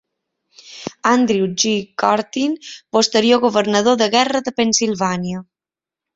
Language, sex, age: Catalan, female, 30-39